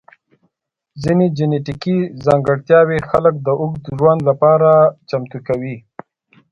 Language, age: Pashto, 40-49